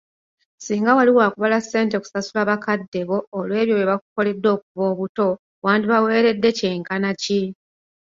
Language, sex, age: Ganda, female, 30-39